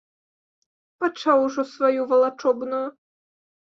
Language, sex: Belarusian, female